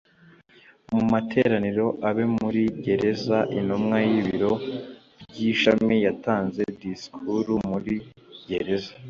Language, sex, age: Kinyarwanda, male, under 19